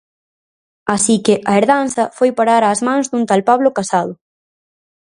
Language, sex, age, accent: Galician, female, under 19, Atlántico (seseo e gheada)